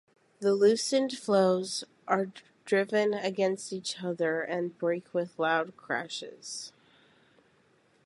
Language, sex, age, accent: English, female, 19-29, United States English